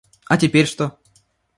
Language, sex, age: Russian, male, under 19